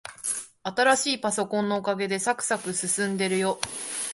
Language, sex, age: Japanese, female, 19-29